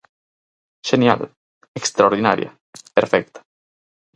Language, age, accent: Galician, 19-29, Normativo (estándar)